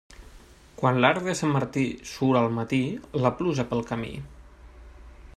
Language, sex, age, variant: Catalan, male, 19-29, Nord-Occidental